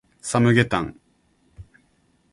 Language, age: Japanese, 19-29